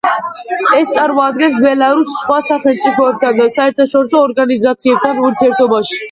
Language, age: Georgian, under 19